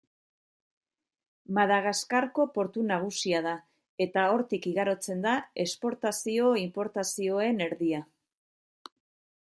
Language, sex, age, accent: Basque, female, 40-49, Mendebalekoa (Araba, Bizkaia, Gipuzkoako mendebaleko herri batzuk)